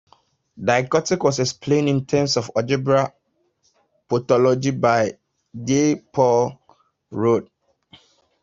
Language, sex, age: English, male, 30-39